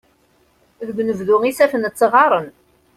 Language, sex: Kabyle, female